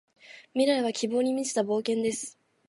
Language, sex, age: Japanese, female, 19-29